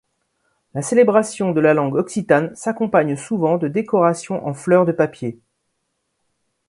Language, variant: French, Français de métropole